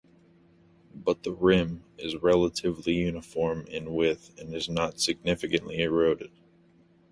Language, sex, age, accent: English, male, 19-29, United States English